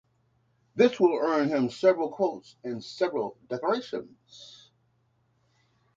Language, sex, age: English, male, 60-69